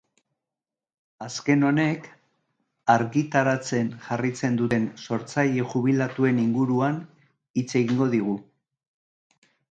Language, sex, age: Basque, male, 60-69